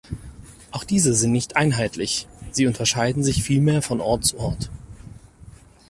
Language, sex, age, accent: German, male, 30-39, Deutschland Deutsch